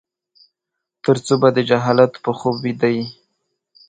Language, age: Pashto, 19-29